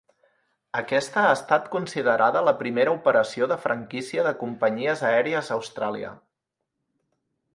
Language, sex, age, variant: Catalan, male, 40-49, Central